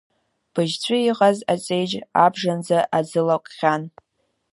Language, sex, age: Abkhazian, female, under 19